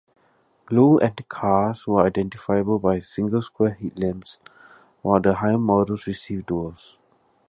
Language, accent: English, Singaporean English